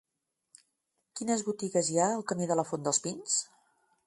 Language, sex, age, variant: Catalan, female, 50-59, Nord-Occidental